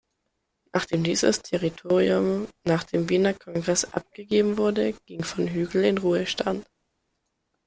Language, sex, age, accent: German, male, under 19, Deutschland Deutsch